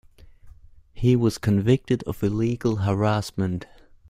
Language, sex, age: English, male, 19-29